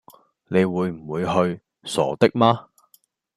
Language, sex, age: Cantonese, male, 40-49